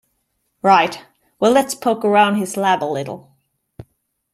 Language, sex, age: English, female, 30-39